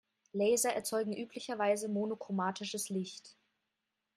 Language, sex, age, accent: German, female, 19-29, Deutschland Deutsch